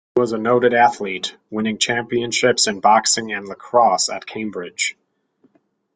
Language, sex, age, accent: English, male, 30-39, United States English